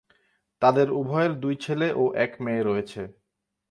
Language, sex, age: Bengali, male, 19-29